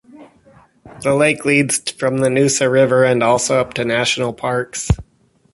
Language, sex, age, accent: English, male, 30-39, United States English